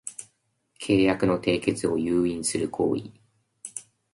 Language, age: Japanese, 19-29